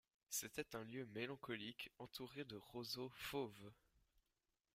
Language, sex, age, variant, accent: French, male, under 19, Français d'Europe, Français de Suisse